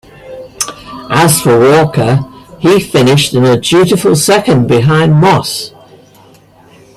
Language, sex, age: English, female, 70-79